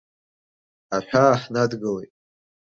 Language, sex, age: Abkhazian, male, under 19